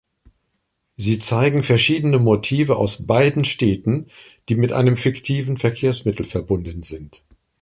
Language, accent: German, Deutschland Deutsch